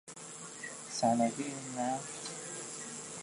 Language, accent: Persian, فارسی